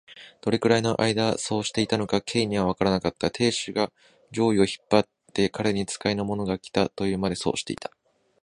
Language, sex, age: Japanese, male, 19-29